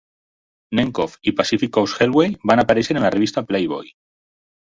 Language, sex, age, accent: Catalan, male, 40-49, valencià